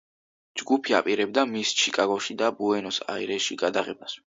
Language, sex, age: Georgian, male, 19-29